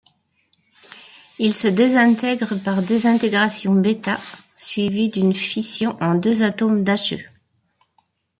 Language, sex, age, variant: French, female, 50-59, Français de métropole